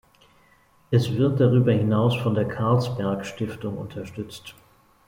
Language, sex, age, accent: German, male, 40-49, Deutschland Deutsch